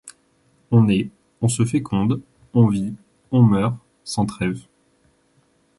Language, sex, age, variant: French, male, 19-29, Français de métropole